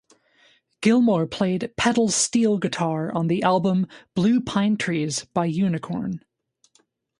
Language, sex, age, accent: English, female, 19-29, Canadian English